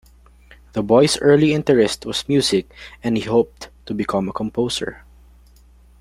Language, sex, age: English, male, 19-29